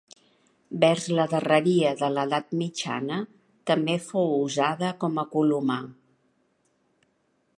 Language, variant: Catalan, Central